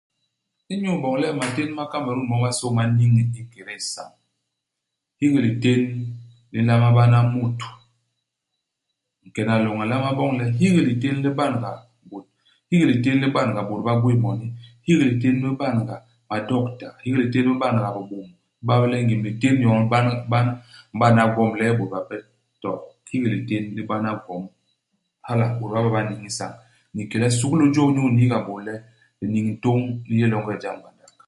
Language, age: Basaa, 40-49